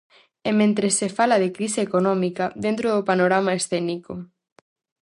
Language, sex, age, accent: Galician, female, 19-29, Normativo (estándar)